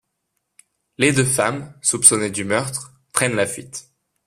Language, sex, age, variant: French, male, 19-29, Français de métropole